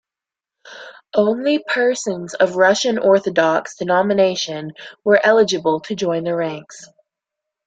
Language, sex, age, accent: English, female, under 19, United States English